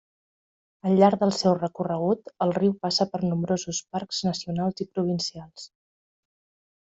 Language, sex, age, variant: Catalan, female, 40-49, Central